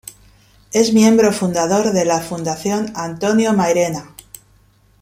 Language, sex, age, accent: Spanish, female, 50-59, España: Centro-Sur peninsular (Madrid, Toledo, Castilla-La Mancha)